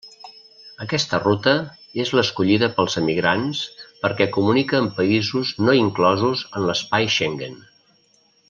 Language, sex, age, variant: Catalan, male, 60-69, Central